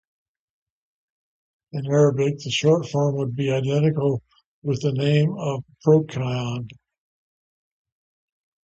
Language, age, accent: English, 60-69, United States English